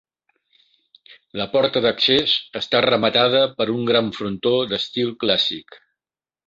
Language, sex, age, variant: Catalan, male, 60-69, Central